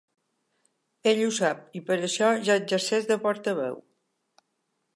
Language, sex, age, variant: Catalan, female, 60-69, Balear